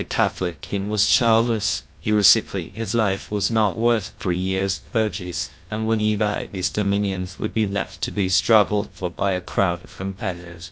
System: TTS, GlowTTS